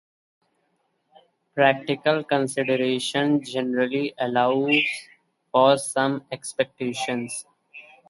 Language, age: English, 19-29